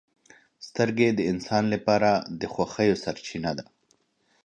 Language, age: Pashto, 30-39